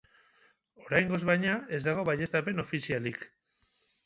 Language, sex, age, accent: Basque, male, 30-39, Mendebalekoa (Araba, Bizkaia, Gipuzkoako mendebaleko herri batzuk)